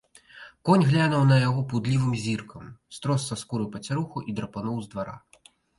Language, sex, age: Belarusian, male, 19-29